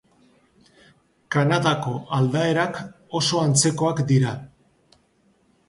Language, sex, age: Basque, male, 50-59